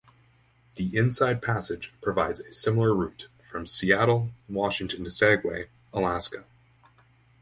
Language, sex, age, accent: English, male, 19-29, Canadian English